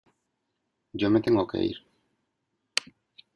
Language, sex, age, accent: Spanish, male, 30-39, España: Sur peninsular (Andalucia, Extremadura, Murcia)